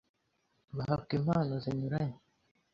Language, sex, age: Kinyarwanda, male, under 19